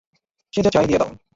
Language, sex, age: Bengali, male, 19-29